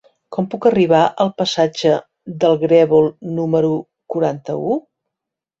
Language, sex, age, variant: Catalan, female, 50-59, Central